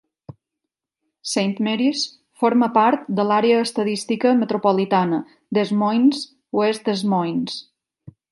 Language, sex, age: Catalan, female, 40-49